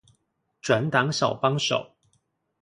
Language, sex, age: Chinese, male, 40-49